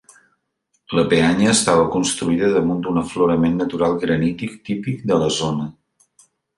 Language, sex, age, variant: Catalan, male, 50-59, Central